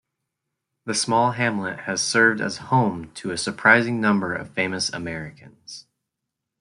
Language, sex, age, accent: English, male, 19-29, United States English